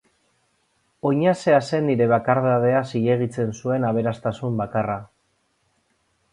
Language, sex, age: Basque, male, 40-49